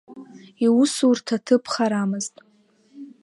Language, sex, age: Abkhazian, female, under 19